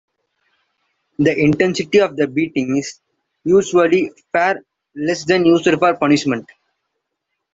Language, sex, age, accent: English, male, 19-29, India and South Asia (India, Pakistan, Sri Lanka)